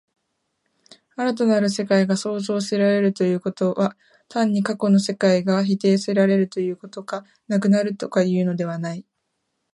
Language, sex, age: Japanese, female, 19-29